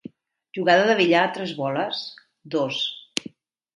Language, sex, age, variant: Catalan, female, 40-49, Central